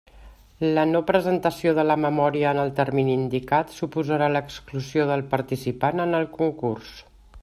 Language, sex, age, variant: Catalan, female, 60-69, Central